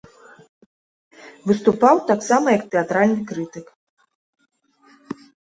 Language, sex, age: Belarusian, female, 30-39